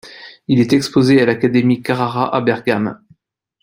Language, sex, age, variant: French, male, 30-39, Français de métropole